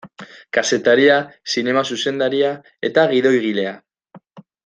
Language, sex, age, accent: Basque, male, 19-29, Mendebalekoa (Araba, Bizkaia, Gipuzkoako mendebaleko herri batzuk)